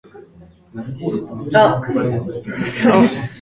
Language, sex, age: Japanese, female, 19-29